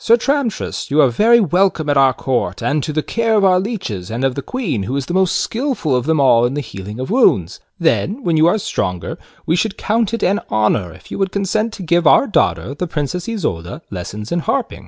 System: none